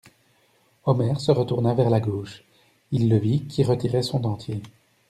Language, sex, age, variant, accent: French, male, 30-39, Français d'Europe, Français de Belgique